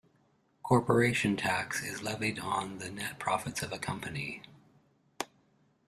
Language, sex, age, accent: English, male, 50-59, Canadian English